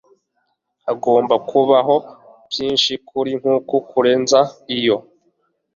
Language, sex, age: Kinyarwanda, male, 19-29